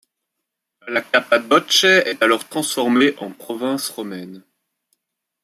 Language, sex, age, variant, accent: French, male, 30-39, Français d'Europe, Français de Belgique